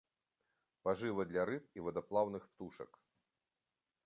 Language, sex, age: Belarusian, male, 50-59